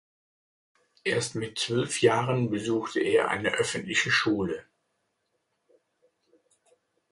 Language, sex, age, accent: German, male, 60-69, Deutschland Deutsch